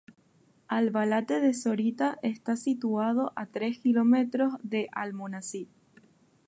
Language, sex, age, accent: Spanish, female, 19-29, España: Islas Canarias